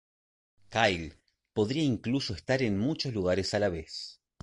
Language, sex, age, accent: Spanish, male, 40-49, Rioplatense: Argentina, Uruguay, este de Bolivia, Paraguay